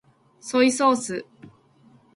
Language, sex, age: Japanese, female, 19-29